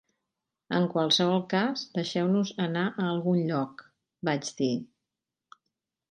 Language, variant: Catalan, Central